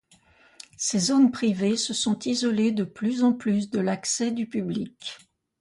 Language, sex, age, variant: French, female, 70-79, Français de métropole